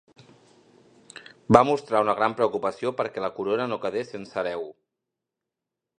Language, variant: Catalan, Central